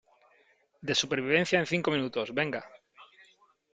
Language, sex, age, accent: Spanish, male, 40-49, España: Sur peninsular (Andalucia, Extremadura, Murcia)